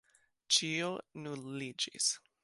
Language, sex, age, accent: Esperanto, female, 30-39, Internacia